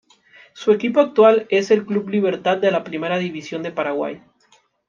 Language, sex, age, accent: Spanish, male, 19-29, México